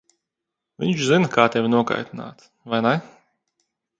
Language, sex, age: Latvian, male, 19-29